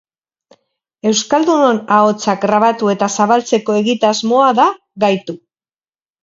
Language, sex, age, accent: Basque, female, 40-49, Mendebalekoa (Araba, Bizkaia, Gipuzkoako mendebaleko herri batzuk)